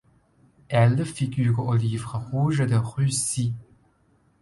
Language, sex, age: French, male, 19-29